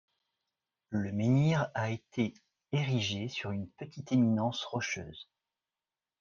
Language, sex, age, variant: French, male, 40-49, Français de métropole